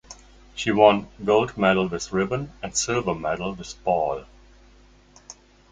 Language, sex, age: English, male, 60-69